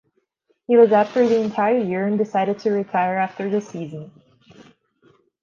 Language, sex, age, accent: English, female, 19-29, United States English